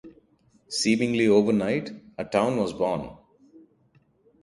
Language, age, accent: English, 30-39, India and South Asia (India, Pakistan, Sri Lanka)